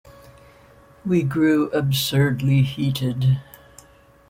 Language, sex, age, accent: English, female, 60-69, United States English